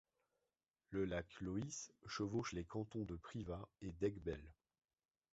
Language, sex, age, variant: French, male, 30-39, Français de métropole